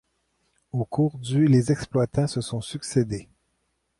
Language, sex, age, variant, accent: French, male, 40-49, Français d'Amérique du Nord, Français du Canada